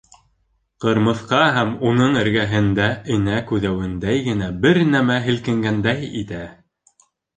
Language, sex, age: Bashkir, male, 19-29